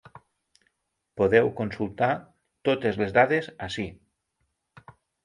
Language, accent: Catalan, Lleidatà